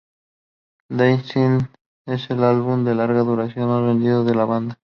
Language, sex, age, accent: Spanish, male, 19-29, México